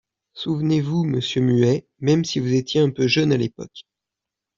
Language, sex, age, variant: French, male, 30-39, Français de métropole